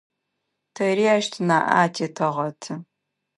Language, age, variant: Adyghe, 40-49, Адыгабзэ (Кирил, пстэумэ зэдыряе)